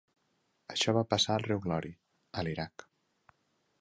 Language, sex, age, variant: Catalan, male, 40-49, Nord-Occidental